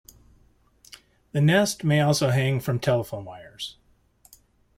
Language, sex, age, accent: English, male, 50-59, United States English